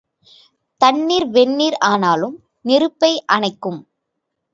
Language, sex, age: Tamil, female, 19-29